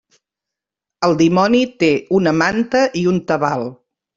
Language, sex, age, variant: Catalan, female, 50-59, Central